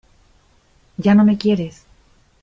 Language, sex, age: Spanish, female, 50-59